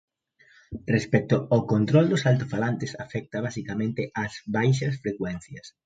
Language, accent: Galician, Central (gheada)